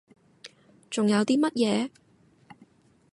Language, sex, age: Cantonese, female, 19-29